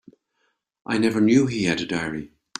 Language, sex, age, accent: English, male, 60-69, Irish English